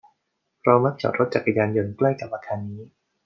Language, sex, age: Thai, male, 40-49